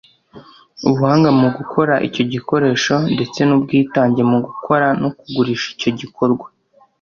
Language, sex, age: Kinyarwanda, male, under 19